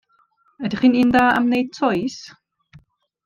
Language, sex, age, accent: Welsh, female, 30-39, Y Deyrnas Unedig Cymraeg